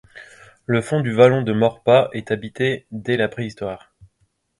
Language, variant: French, Français de métropole